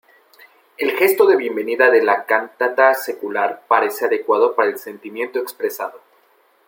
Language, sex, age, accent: Spanish, male, 19-29, México